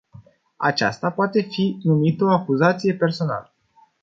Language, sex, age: Romanian, male, 19-29